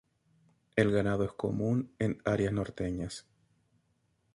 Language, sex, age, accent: Spanish, male, 30-39, Chileno: Chile, Cuyo